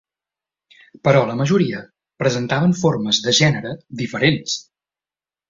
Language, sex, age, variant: Catalan, male, 30-39, Central